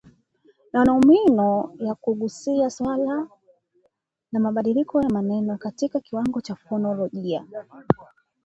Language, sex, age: Swahili, female, 19-29